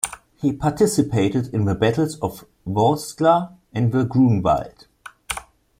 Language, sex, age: English, male, 19-29